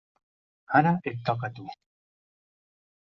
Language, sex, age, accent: Catalan, male, 19-29, valencià